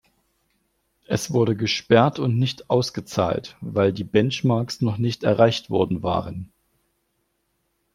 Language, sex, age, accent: German, male, 40-49, Deutschland Deutsch